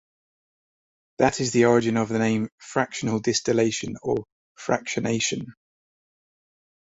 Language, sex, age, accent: English, male, 40-49, England English